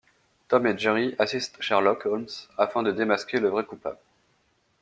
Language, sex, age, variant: French, male, 19-29, Français de métropole